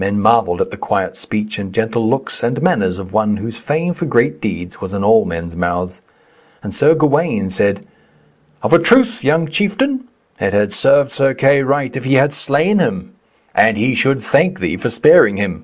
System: none